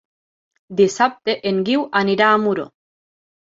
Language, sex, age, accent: Catalan, female, 19-29, Lleidatà